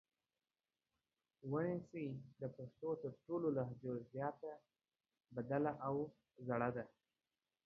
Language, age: Pashto, under 19